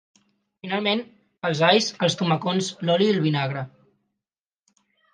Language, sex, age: Catalan, male, 19-29